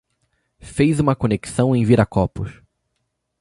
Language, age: Portuguese, 19-29